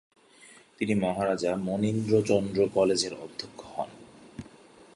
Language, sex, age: Bengali, male, 30-39